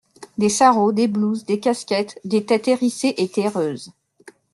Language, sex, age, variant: French, female, 30-39, Français de métropole